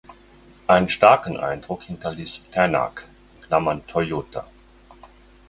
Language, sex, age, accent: German, male, 60-69, Deutschland Deutsch